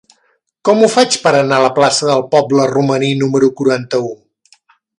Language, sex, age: Catalan, male, 50-59